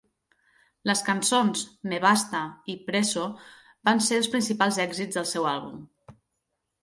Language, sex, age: Catalan, female, 30-39